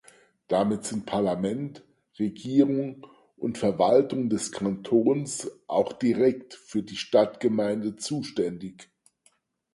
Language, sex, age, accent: German, male, 50-59, Deutschland Deutsch